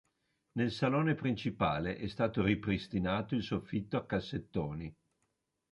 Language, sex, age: Italian, female, 60-69